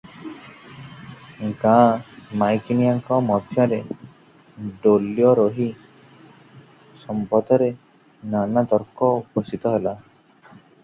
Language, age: Odia, 19-29